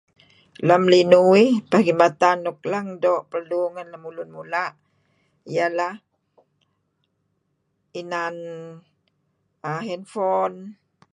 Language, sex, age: Kelabit, female, 60-69